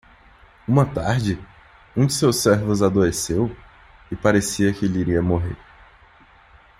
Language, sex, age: Portuguese, male, 19-29